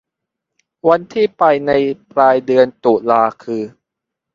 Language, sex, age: Thai, male, 19-29